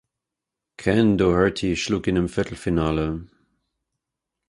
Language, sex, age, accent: German, male, 30-39, Deutschland Deutsch